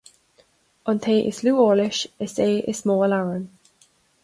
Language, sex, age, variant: Irish, female, 19-29, Gaeilge na Mumhan